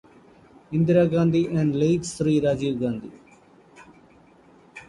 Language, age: English, 40-49